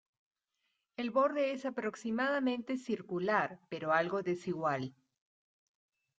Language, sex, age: Spanish, female, 50-59